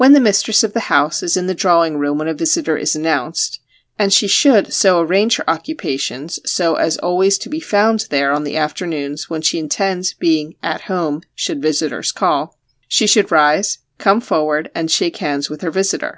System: none